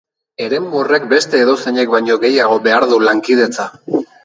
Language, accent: Basque, Erdialdekoa edo Nafarra (Gipuzkoa, Nafarroa)